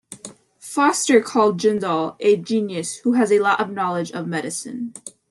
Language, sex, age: English, female, under 19